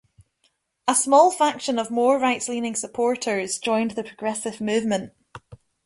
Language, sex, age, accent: English, female, 19-29, Scottish English